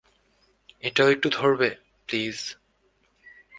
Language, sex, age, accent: Bengali, male, 19-29, শুদ্ধ